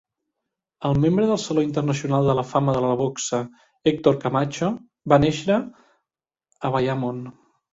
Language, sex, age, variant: Catalan, male, 19-29, Central